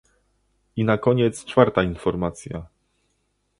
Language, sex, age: Polish, male, 30-39